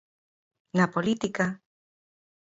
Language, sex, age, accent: Galician, female, 40-49, Central (gheada)